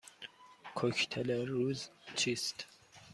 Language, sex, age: Persian, male, 30-39